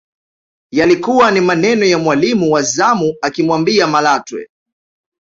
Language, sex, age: Swahili, male, 19-29